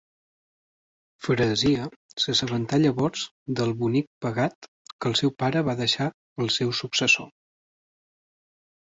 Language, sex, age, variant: Catalan, male, 19-29, Central